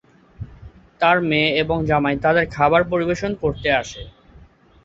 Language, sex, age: Bengali, male, under 19